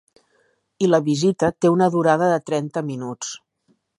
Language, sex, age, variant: Catalan, female, 50-59, Central